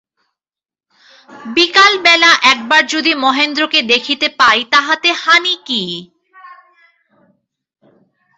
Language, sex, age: Bengali, female, 19-29